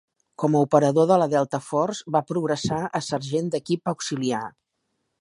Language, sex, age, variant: Catalan, female, 50-59, Central